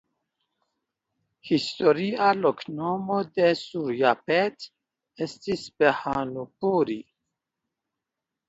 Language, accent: Esperanto, Internacia